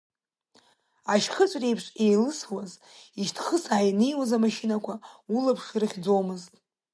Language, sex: Abkhazian, female